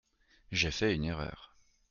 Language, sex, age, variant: French, male, 19-29, Français de métropole